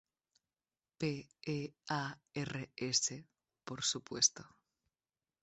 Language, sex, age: Spanish, female, 30-39